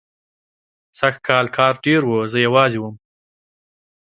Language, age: Pashto, 19-29